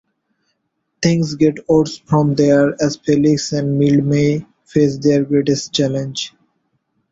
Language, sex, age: English, male, 19-29